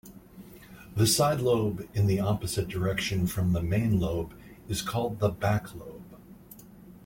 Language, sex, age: English, male, 50-59